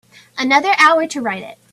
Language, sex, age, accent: English, female, under 19, United States English